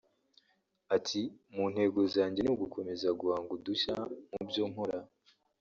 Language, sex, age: Kinyarwanda, female, 19-29